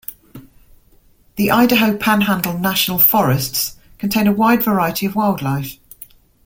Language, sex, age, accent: English, female, 50-59, England English